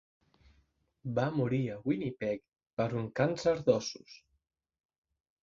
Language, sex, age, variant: Catalan, male, 30-39, Septentrional